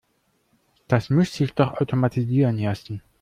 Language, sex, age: German, male, 19-29